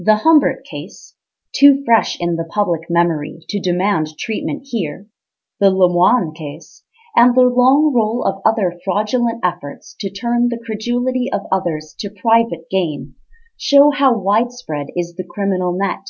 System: none